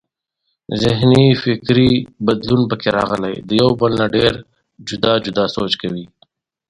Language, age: Pashto, 30-39